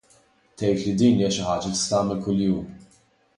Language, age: Maltese, 19-29